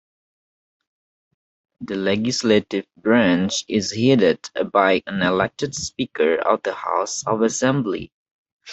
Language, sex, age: English, male, 19-29